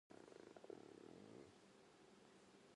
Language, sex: Japanese, female